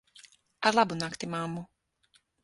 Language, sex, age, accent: Latvian, female, 30-39, Kurzeme